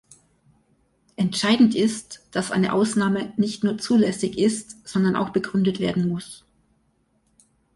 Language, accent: German, Österreichisches Deutsch